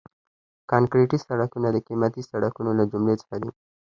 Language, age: Pashto, under 19